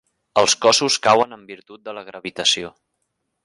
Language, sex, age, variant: Catalan, male, 19-29, Central